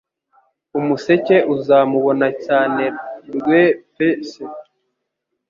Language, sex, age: Kinyarwanda, male, 19-29